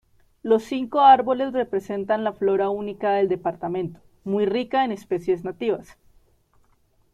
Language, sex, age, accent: Spanish, female, 19-29, Andino-Pacífico: Colombia, Perú, Ecuador, oeste de Bolivia y Venezuela andina